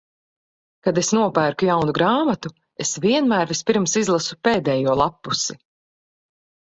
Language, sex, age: Latvian, female, 40-49